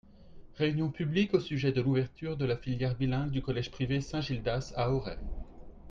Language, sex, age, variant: French, male, 30-39, Français de métropole